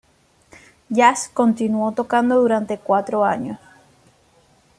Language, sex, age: Spanish, female, 19-29